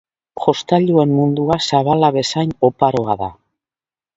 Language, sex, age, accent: Basque, female, 60-69, Mendebalekoa (Araba, Bizkaia, Gipuzkoako mendebaleko herri batzuk)